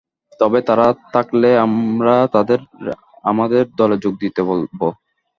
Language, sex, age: Bengali, male, 19-29